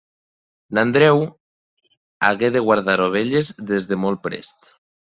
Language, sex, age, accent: Catalan, male, 19-29, valencià